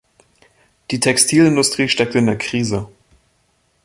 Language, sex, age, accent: German, male, 30-39, Deutschland Deutsch